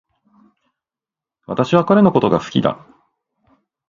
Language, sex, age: Japanese, male, 40-49